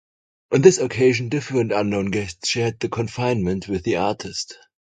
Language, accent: English, German English